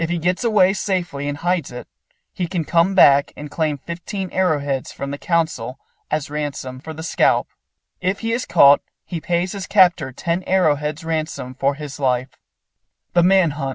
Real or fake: real